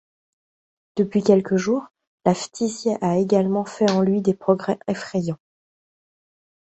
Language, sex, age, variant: French, female, 30-39, Français de métropole